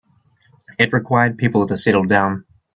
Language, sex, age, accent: English, male, 19-29, New Zealand English